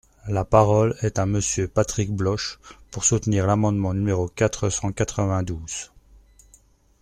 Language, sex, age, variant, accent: French, male, 40-49, Français d'Europe, Français de Belgique